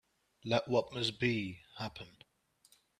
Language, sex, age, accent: English, male, under 19, England English